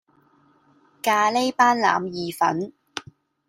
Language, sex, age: Cantonese, female, 19-29